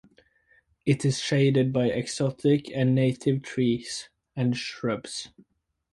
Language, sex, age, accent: English, male, under 19, United States English